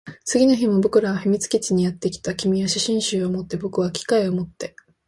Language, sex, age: Japanese, female, 19-29